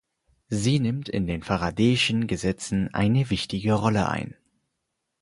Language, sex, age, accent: German, male, 19-29, Deutschland Deutsch